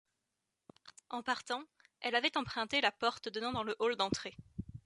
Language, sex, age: French, female, 19-29